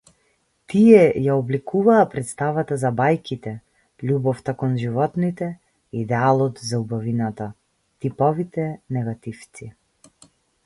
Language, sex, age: Macedonian, female, 30-39